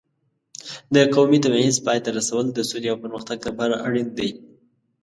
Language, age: Pashto, 19-29